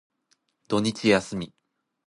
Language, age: Japanese, under 19